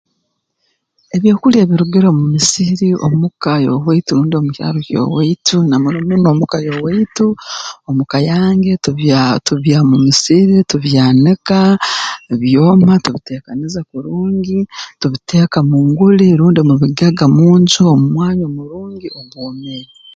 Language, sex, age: Tooro, female, 40-49